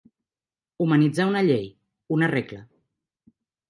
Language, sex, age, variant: Catalan, female, 40-49, Central